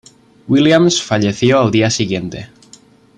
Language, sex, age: Spanish, male, 19-29